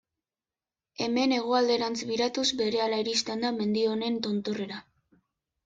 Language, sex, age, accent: Basque, female, under 19, Mendebalekoa (Araba, Bizkaia, Gipuzkoako mendebaleko herri batzuk)